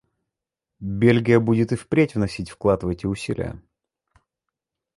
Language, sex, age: Russian, male, 30-39